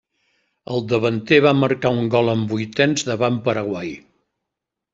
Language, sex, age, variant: Catalan, male, 70-79, Central